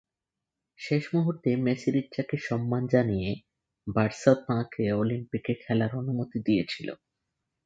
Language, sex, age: Bengali, male, 19-29